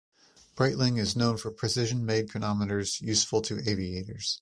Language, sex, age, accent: English, male, 30-39, United States English